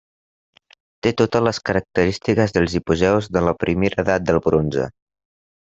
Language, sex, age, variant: Catalan, male, under 19, Central